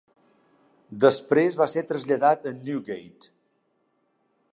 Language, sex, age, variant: Catalan, male, 60-69, Central